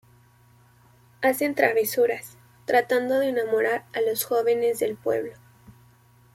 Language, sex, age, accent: Spanish, female, 19-29, México